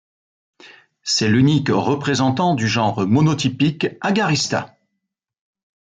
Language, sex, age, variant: French, male, 50-59, Français de métropole